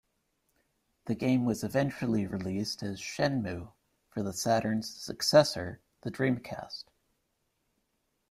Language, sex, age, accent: English, male, 19-29, United States English